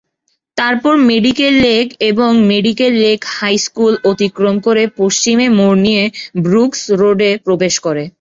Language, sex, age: Bengali, female, 19-29